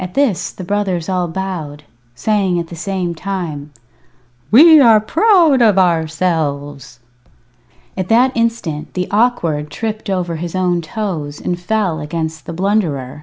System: none